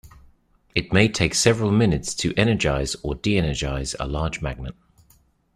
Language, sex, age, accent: English, male, 30-39, England English